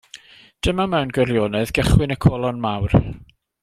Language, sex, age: Welsh, male, 50-59